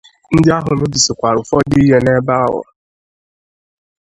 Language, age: Igbo, 30-39